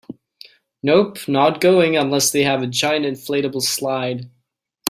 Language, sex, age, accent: English, male, 19-29, United States English